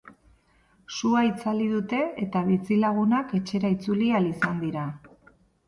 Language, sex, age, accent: Basque, female, 40-49, Erdialdekoa edo Nafarra (Gipuzkoa, Nafarroa)